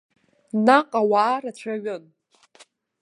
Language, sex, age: Abkhazian, female, 19-29